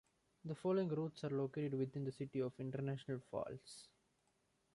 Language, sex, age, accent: English, male, 19-29, India and South Asia (India, Pakistan, Sri Lanka)